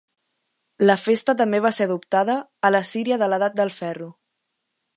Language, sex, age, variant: Catalan, female, under 19, Central